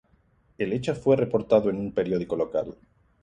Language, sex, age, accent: Spanish, male, 40-49, España: Sur peninsular (Andalucia, Extremadura, Murcia)